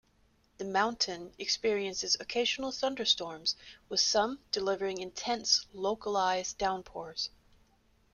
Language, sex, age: English, female, 30-39